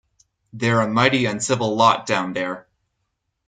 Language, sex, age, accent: English, male, 19-29, United States English